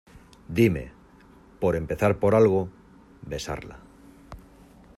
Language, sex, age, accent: Spanish, male, 40-49, España: Norte peninsular (Asturias, Castilla y León, Cantabria, País Vasco, Navarra, Aragón, La Rioja, Guadalajara, Cuenca)